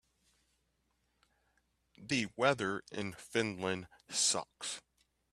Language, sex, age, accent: English, male, 40-49, United States English